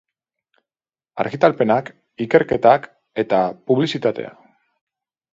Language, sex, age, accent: Basque, male, 40-49, Mendebalekoa (Araba, Bizkaia, Gipuzkoako mendebaleko herri batzuk)